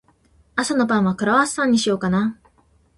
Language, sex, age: Japanese, female, 19-29